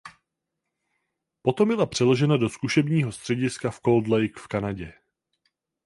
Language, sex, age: Czech, male, 19-29